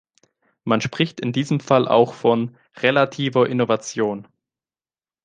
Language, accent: German, Deutschland Deutsch